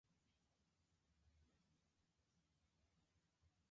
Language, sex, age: English, female, 19-29